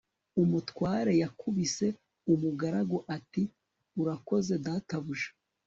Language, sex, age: Kinyarwanda, male, 30-39